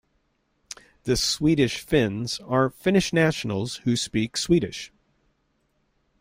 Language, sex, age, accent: English, male, 50-59, United States English